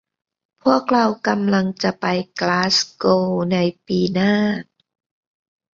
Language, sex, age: Thai, female, 50-59